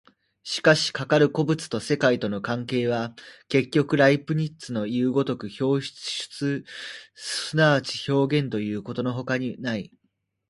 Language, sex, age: Japanese, male, under 19